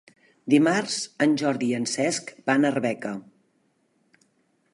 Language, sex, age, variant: Catalan, female, 50-59, Central